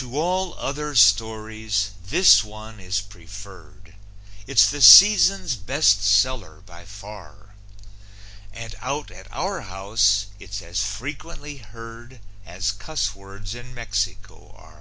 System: none